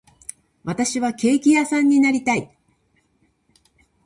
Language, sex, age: Japanese, female, 60-69